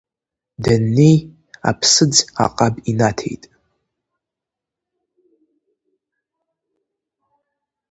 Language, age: Abkhazian, under 19